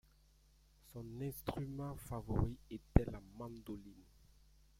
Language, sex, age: French, male, 19-29